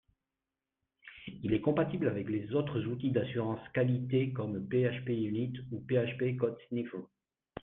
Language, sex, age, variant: French, male, 50-59, Français de métropole